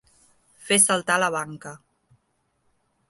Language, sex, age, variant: Catalan, female, 19-29, Central